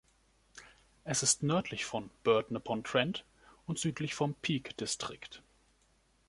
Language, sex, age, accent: German, male, 30-39, Deutschland Deutsch